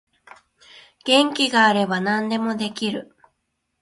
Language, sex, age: Japanese, female, 19-29